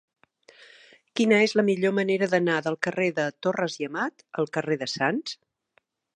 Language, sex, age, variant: Catalan, female, 50-59, Central